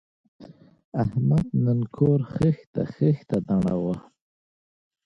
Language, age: Pashto, 30-39